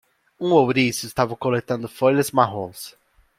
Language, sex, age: Portuguese, male, 19-29